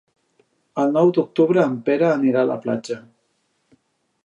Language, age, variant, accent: Catalan, 30-39, Central, central